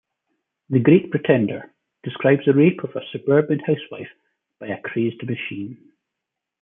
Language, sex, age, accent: English, male, 40-49, Scottish English